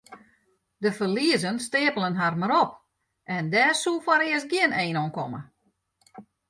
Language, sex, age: Western Frisian, female, 60-69